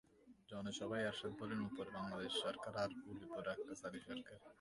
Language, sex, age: Bengali, male, 19-29